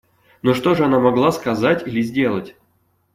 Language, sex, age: Russian, male, 30-39